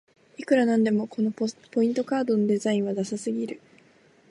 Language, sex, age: Japanese, female, 19-29